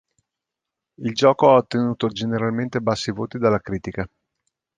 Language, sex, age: Italian, male, 50-59